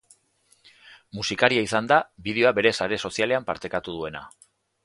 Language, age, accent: Basque, 40-49, Erdialdekoa edo Nafarra (Gipuzkoa, Nafarroa)